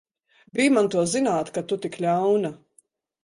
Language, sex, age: Latvian, female, 40-49